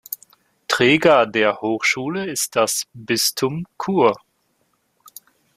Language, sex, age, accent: German, male, 19-29, Deutschland Deutsch